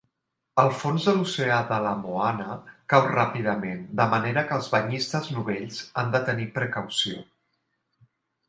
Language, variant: Catalan, Central